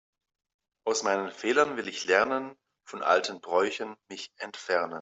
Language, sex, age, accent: German, male, 30-39, Deutschland Deutsch